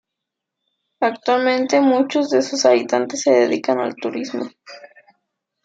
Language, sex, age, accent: Spanish, female, 19-29, México